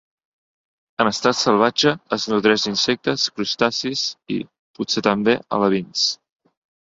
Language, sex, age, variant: Catalan, male, 19-29, Central